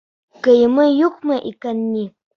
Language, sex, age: Bashkir, male, under 19